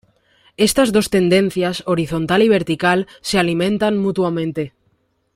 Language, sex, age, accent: Spanish, female, 19-29, España: Centro-Sur peninsular (Madrid, Toledo, Castilla-La Mancha)